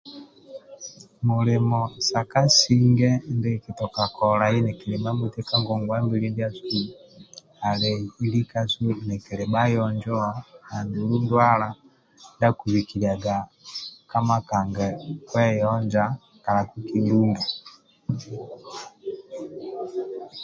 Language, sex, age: Amba (Uganda), male, 50-59